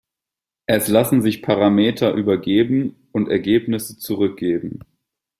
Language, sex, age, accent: German, male, 19-29, Deutschland Deutsch